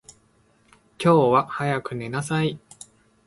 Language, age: Japanese, 30-39